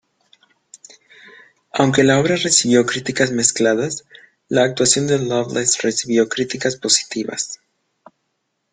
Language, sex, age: Spanish, male, under 19